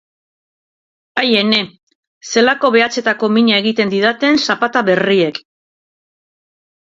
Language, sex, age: Basque, female, 40-49